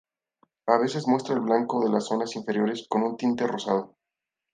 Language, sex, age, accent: Spanish, male, 19-29, México